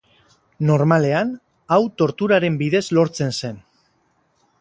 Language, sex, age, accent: Basque, male, 30-39, Mendebalekoa (Araba, Bizkaia, Gipuzkoako mendebaleko herri batzuk)